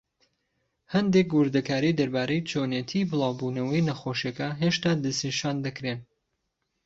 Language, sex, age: Central Kurdish, male, 19-29